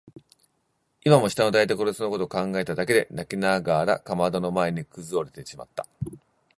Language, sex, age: Japanese, male, 40-49